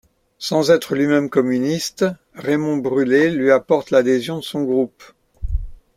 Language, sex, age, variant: French, male, 70-79, Français de métropole